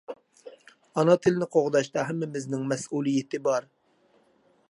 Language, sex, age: Uyghur, male, 30-39